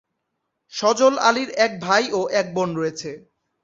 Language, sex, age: Bengali, male, 19-29